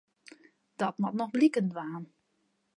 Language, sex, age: Western Frisian, female, 40-49